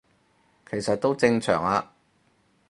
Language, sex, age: Cantonese, male, 30-39